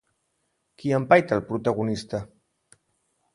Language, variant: Catalan, Central